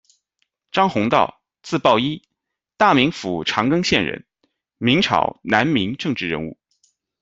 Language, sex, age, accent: Chinese, male, 30-39, 出生地：浙江省